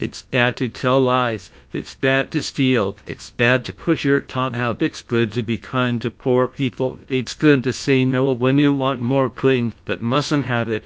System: TTS, GlowTTS